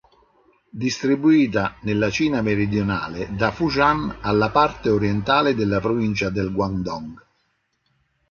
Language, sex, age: Italian, male, 50-59